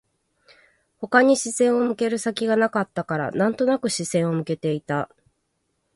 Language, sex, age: Japanese, female, 30-39